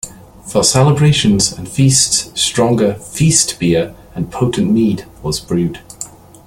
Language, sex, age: English, male, 19-29